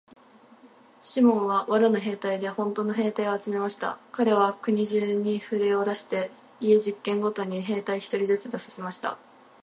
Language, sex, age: Japanese, female, 19-29